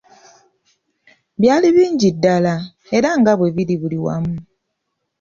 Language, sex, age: Ganda, female, 30-39